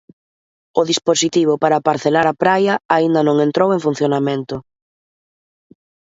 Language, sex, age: Galician, female, 30-39